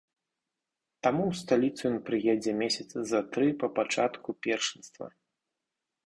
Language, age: Belarusian, 19-29